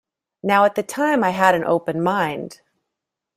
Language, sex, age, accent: English, female, 40-49, United States English